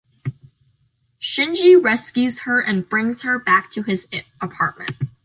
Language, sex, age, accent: English, female, under 19, United States English